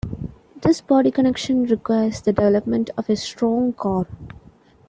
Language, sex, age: English, female, 19-29